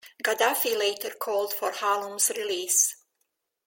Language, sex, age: English, female, 60-69